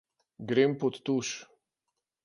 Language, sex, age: Slovenian, male, 60-69